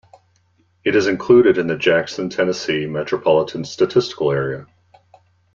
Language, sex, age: English, male, 40-49